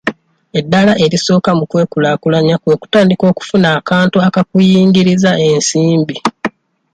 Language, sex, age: Ganda, male, 19-29